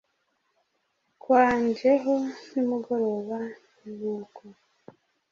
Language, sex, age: Kinyarwanda, female, 30-39